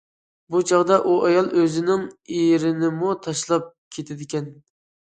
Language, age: Uyghur, 19-29